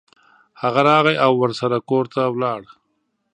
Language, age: Pashto, 40-49